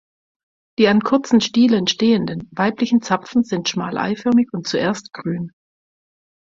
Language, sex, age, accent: German, female, 50-59, Deutschland Deutsch